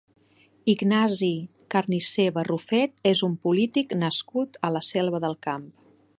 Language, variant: Catalan, Nord-Occidental